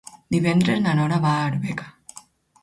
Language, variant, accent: Catalan, Alacantí, valencià